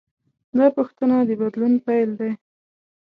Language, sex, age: Pashto, female, 19-29